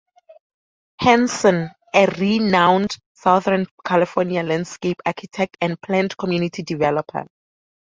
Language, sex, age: English, female, 19-29